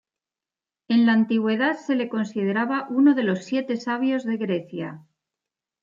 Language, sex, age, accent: Spanish, female, 50-59, España: Centro-Sur peninsular (Madrid, Toledo, Castilla-La Mancha)